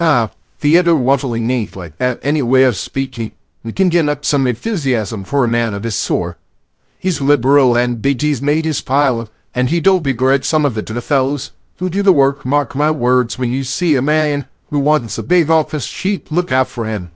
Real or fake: fake